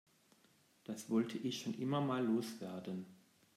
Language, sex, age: German, male, 40-49